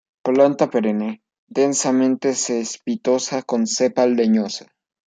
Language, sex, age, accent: Spanish, male, under 19, México